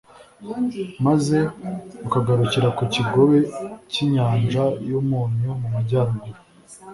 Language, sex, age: Kinyarwanda, male, 19-29